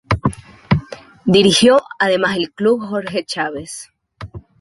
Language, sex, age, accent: Spanish, female, 19-29, Andino-Pacífico: Colombia, Perú, Ecuador, oeste de Bolivia y Venezuela andina